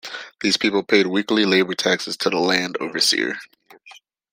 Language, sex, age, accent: English, male, 19-29, United States English